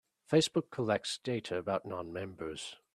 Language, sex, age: English, male, 19-29